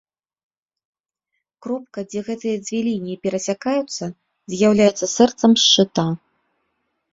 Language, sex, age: Belarusian, female, 40-49